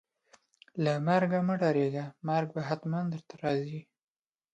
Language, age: Pashto, 19-29